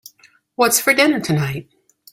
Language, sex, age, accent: English, female, 40-49, United States English